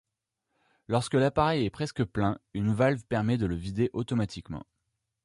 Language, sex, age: French, male, 30-39